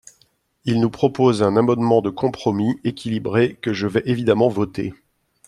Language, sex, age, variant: French, male, 50-59, Français de métropole